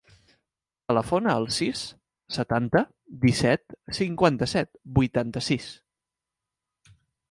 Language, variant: Catalan, Central